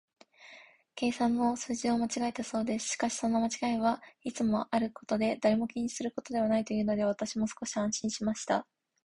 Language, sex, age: Japanese, female, 19-29